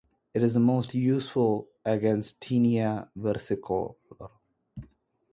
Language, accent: English, India and South Asia (India, Pakistan, Sri Lanka)